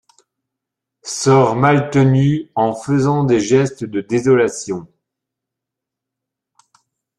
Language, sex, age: French, male, 50-59